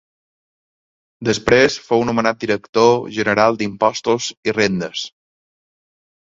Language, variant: Catalan, Balear